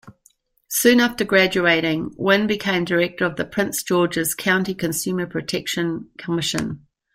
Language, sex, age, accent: English, female, 60-69, New Zealand English